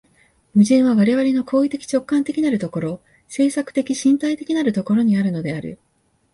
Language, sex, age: Japanese, female, 40-49